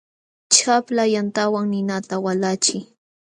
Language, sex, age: Jauja Wanca Quechua, female, 19-29